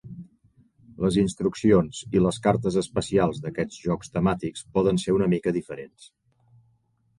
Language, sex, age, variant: Catalan, male, 40-49, Central